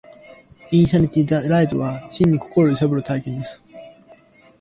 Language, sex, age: Japanese, male, 19-29